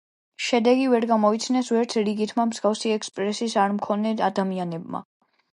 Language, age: Georgian, under 19